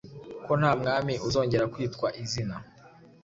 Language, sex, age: Kinyarwanda, male, 19-29